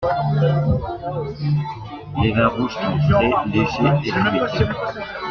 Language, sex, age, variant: French, male, 40-49, Français de métropole